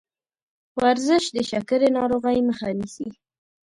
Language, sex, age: Pashto, male, 19-29